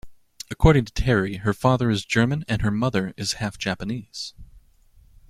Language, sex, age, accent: English, male, 30-39, United States English